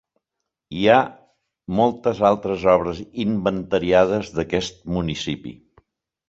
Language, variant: Catalan, Central